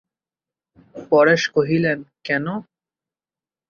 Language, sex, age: Bengali, male, 19-29